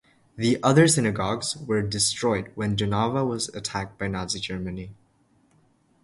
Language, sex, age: English, male, under 19